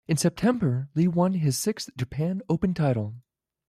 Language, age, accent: English, 19-29, United States English